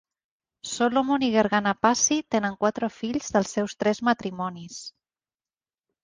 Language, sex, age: Catalan, female, 40-49